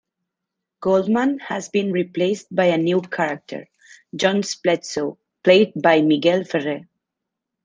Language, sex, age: English, female, 19-29